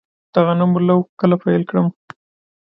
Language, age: Pashto, 19-29